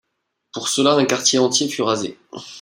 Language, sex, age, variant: French, male, 30-39, Français de métropole